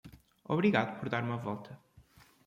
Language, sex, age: Portuguese, male, 19-29